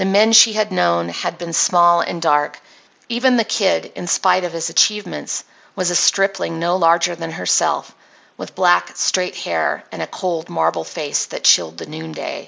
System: none